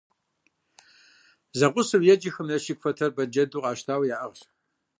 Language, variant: Kabardian, Адыгэбзэ (Къэбэрдей, Кирил, псоми зэдай)